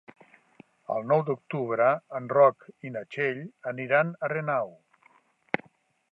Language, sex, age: Catalan, male, 60-69